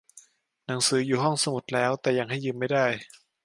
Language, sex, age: Thai, male, under 19